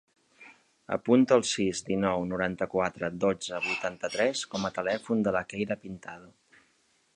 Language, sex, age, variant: Catalan, male, 40-49, Central